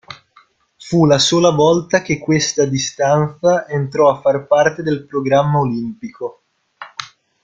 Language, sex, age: Italian, male, 19-29